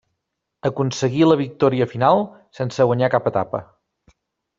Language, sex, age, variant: Catalan, male, 30-39, Nord-Occidental